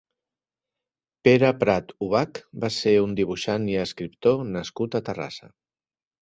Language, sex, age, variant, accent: Catalan, male, 60-69, Central, Barcelonès